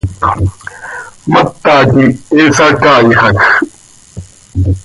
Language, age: Seri, 40-49